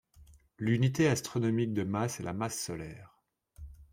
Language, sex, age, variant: French, male, 40-49, Français de métropole